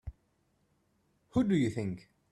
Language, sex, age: English, male, 19-29